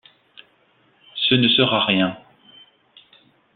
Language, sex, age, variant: French, male, 30-39, Français de métropole